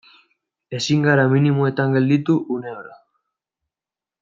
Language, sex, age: Basque, male, 19-29